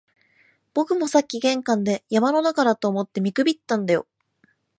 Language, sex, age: Japanese, female, 19-29